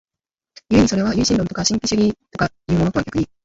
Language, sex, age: Japanese, female, 19-29